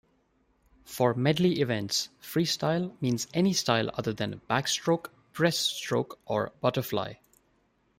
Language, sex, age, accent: English, male, 30-39, India and South Asia (India, Pakistan, Sri Lanka)